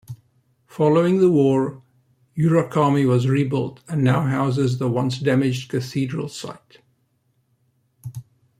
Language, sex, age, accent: English, male, 60-69, Southern African (South Africa, Zimbabwe, Namibia)